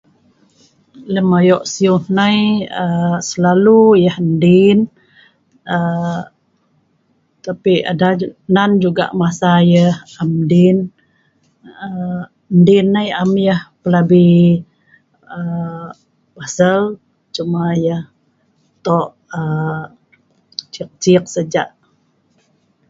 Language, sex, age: Sa'ban, female, 50-59